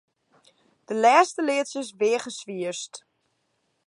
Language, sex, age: Western Frisian, female, under 19